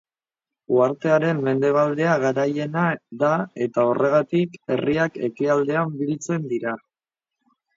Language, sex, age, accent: Basque, female, 50-59, Mendebalekoa (Araba, Bizkaia, Gipuzkoako mendebaleko herri batzuk)